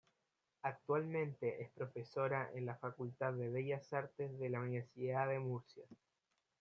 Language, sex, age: Spanish, male, 19-29